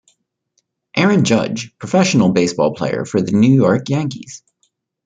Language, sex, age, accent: English, male, 30-39, United States English